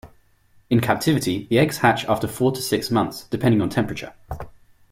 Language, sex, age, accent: English, male, 19-29, England English